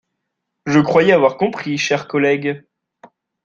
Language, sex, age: French, male, 19-29